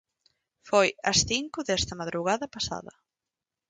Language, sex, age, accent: Galician, female, 19-29, Normativo (estándar)